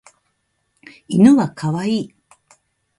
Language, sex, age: Japanese, female, 50-59